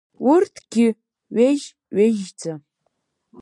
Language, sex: Abkhazian, female